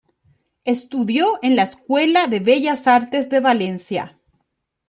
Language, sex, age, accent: Spanish, female, 30-39, Rioplatense: Argentina, Uruguay, este de Bolivia, Paraguay